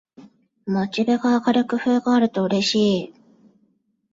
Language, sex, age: Japanese, female, 19-29